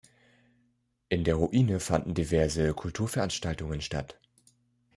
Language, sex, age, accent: German, male, 30-39, Deutschland Deutsch